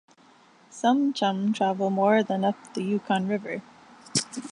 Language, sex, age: English, female, 40-49